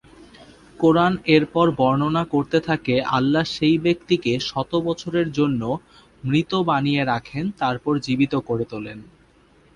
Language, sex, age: Bengali, male, 19-29